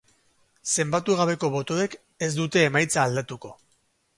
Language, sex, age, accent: Basque, male, 40-49, Mendebalekoa (Araba, Bizkaia, Gipuzkoako mendebaleko herri batzuk)